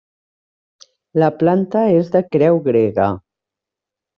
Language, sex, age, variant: Catalan, female, 50-59, Central